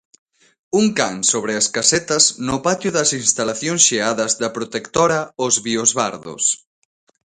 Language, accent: Galician, Normativo (estándar)